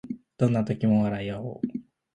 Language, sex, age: Japanese, male, under 19